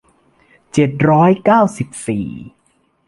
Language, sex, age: Thai, male, 19-29